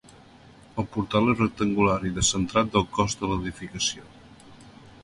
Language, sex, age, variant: Catalan, male, 50-59, Central